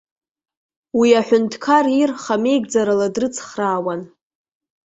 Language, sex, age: Abkhazian, female, 19-29